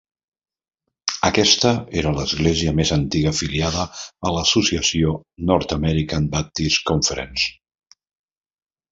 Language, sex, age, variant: Catalan, male, 50-59, Central